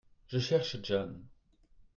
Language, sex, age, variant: French, male, 30-39, Français de métropole